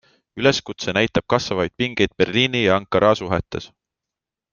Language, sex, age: Estonian, male, 19-29